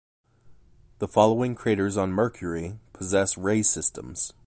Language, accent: English, United States English